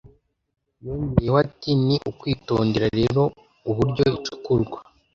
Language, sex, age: Kinyarwanda, male, under 19